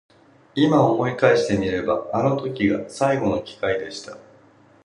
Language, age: Japanese, 50-59